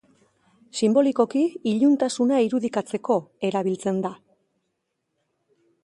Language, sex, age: Basque, female, 50-59